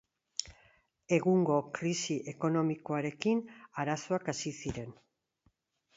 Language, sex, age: Basque, female, 50-59